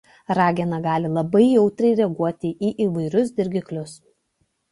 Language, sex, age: Lithuanian, female, 30-39